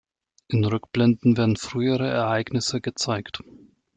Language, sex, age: German, male, 30-39